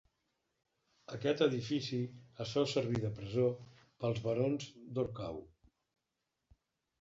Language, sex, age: Catalan, male, 50-59